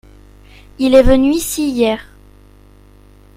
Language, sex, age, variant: French, female, under 19, Français de métropole